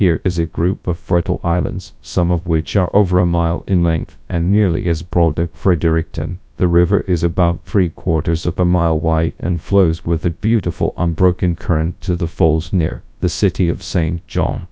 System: TTS, GradTTS